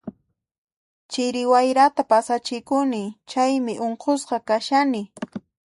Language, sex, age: Puno Quechua, female, 30-39